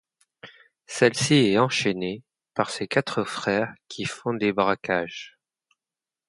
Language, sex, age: French, male, 30-39